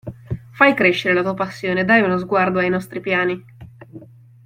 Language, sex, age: Italian, female, 19-29